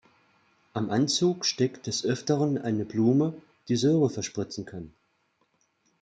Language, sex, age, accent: German, male, 40-49, Deutschland Deutsch